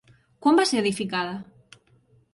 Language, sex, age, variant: Catalan, female, 30-39, Central